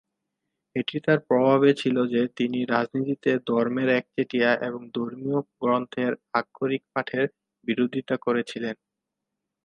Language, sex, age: Bengali, male, 19-29